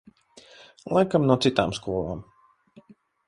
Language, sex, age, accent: Latvian, male, 30-39, Rigas